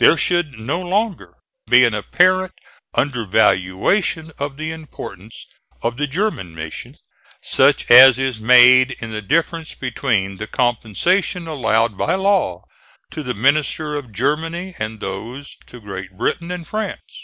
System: none